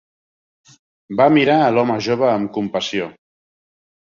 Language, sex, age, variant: Catalan, male, 40-49, Central